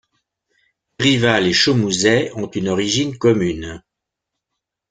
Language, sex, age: French, male, 60-69